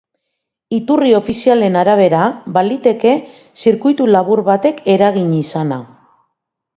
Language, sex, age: Basque, female, 50-59